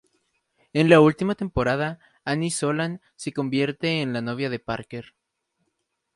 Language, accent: Spanish, México